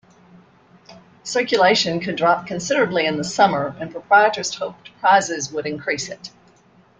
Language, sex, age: English, female, 60-69